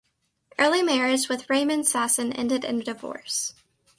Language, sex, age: English, female, under 19